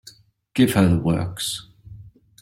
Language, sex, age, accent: English, male, 30-39, Australian English